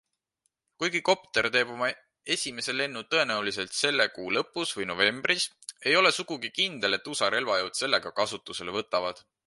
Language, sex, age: Estonian, male, 19-29